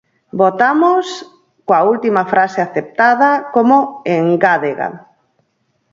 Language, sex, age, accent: Galician, female, 50-59, Normativo (estándar)